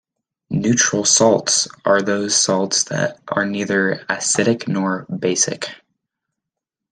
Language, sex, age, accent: English, male, under 19, United States English